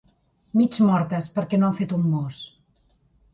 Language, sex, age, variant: Catalan, female, 40-49, Central